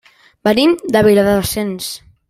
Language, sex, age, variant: Catalan, male, under 19, Central